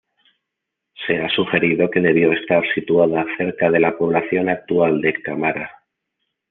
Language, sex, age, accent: Spanish, male, 30-39, España: Centro-Sur peninsular (Madrid, Toledo, Castilla-La Mancha)